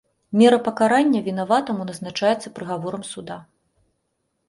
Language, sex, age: Belarusian, female, 30-39